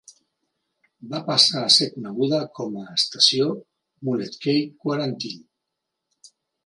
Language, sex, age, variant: Catalan, male, 40-49, Central